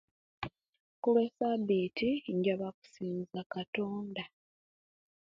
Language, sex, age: Kenyi, female, 19-29